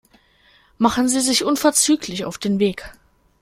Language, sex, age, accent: German, male, under 19, Deutschland Deutsch